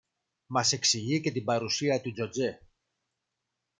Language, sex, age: Greek, male, 30-39